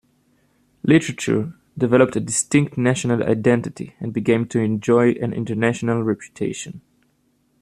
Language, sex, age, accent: English, male, 19-29, United States English